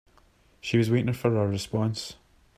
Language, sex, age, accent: English, male, 19-29, Scottish English